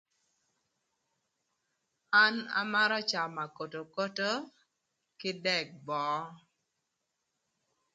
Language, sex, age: Thur, female, 30-39